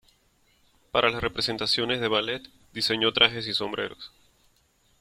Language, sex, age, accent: Spanish, male, 30-39, Caribe: Cuba, Venezuela, Puerto Rico, República Dominicana, Panamá, Colombia caribeña, México caribeño, Costa del golfo de México